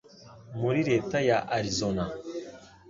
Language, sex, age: Kinyarwanda, male, 19-29